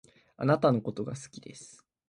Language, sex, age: Japanese, male, 19-29